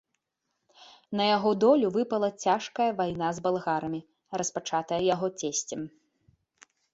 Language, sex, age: Belarusian, female, 19-29